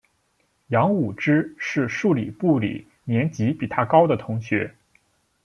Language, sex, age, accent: Chinese, male, 19-29, 出生地：山东省